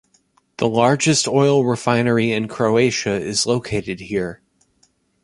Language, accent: English, United States English